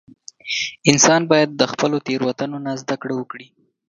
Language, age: Pashto, 19-29